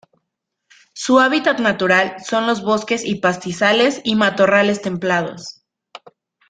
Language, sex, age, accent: Spanish, female, 19-29, México